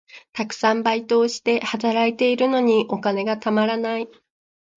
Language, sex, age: Japanese, female, 19-29